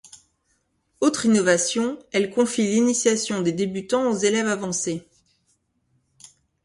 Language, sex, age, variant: French, female, 40-49, Français de métropole